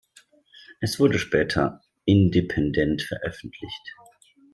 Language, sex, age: German, male, 40-49